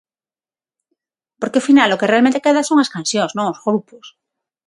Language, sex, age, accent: Galician, female, 40-49, Atlántico (seseo e gheada); Neofalante